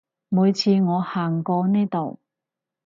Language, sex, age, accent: Cantonese, female, 30-39, 广州音